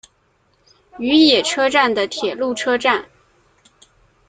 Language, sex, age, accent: Chinese, female, 19-29, 出生地：河南省